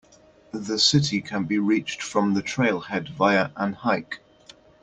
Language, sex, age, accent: English, male, 30-39, England English